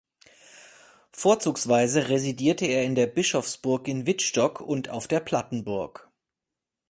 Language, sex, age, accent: German, male, 40-49, Deutschland Deutsch